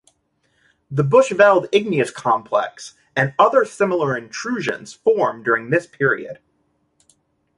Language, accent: English, United States English